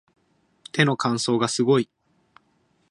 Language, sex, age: Japanese, male, 19-29